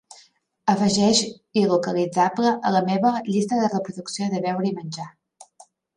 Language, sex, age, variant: Catalan, female, 30-39, Central